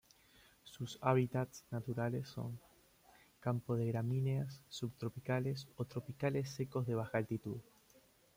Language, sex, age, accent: Spanish, male, 19-29, Rioplatense: Argentina, Uruguay, este de Bolivia, Paraguay